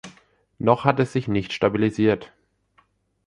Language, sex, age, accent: German, male, under 19, Deutschland Deutsch